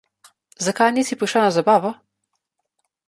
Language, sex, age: Slovenian, female, under 19